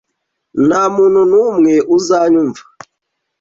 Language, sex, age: Kinyarwanda, male, 19-29